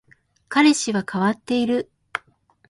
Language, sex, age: Japanese, female, 19-29